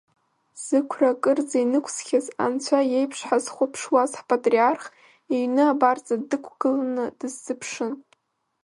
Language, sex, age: Abkhazian, female, under 19